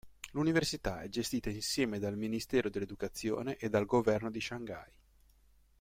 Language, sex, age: Italian, male, 40-49